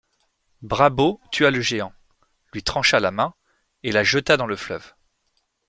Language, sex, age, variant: French, male, 30-39, Français de métropole